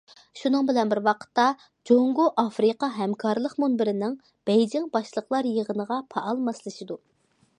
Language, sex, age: Uyghur, female, 19-29